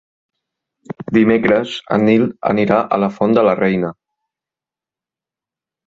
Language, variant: Catalan, Central